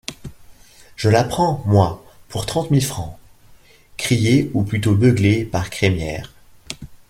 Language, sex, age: French, male, 40-49